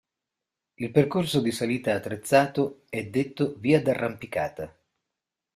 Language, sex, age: Italian, male, 40-49